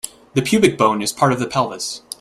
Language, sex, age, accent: English, male, 19-29, United States English